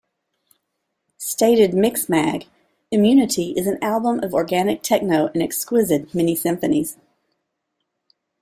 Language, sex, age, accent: English, female, 40-49, United States English